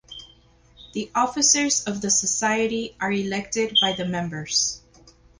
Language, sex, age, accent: English, female, 40-49, United States English